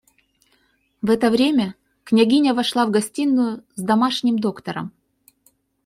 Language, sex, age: Russian, female, 40-49